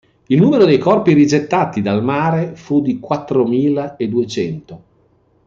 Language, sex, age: Italian, male, 60-69